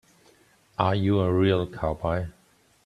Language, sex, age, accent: English, male, 50-59, Australian English